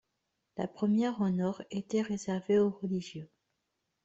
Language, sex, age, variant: French, female, 30-39, Français de métropole